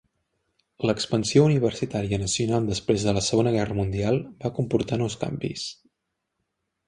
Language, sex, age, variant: Catalan, male, 19-29, Central